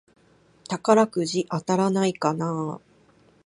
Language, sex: Japanese, female